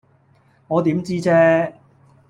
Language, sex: Cantonese, male